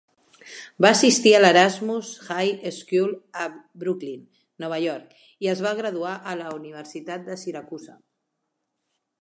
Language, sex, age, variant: Catalan, female, 50-59, Central